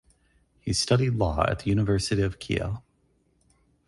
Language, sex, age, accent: English, male, 40-49, United States English